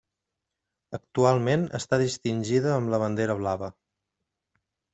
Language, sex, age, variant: Catalan, male, 30-39, Central